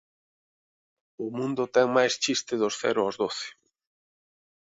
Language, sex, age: Galician, male, 30-39